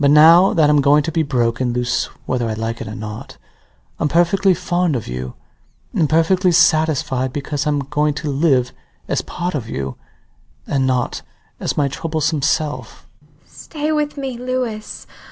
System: none